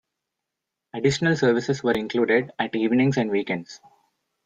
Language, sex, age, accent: English, male, 19-29, India and South Asia (India, Pakistan, Sri Lanka)